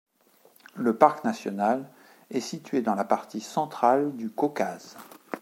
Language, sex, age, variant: French, male, 40-49, Français de métropole